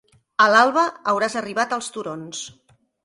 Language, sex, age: Catalan, female, 40-49